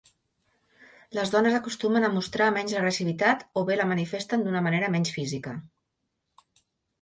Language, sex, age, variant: Catalan, female, 40-49, Central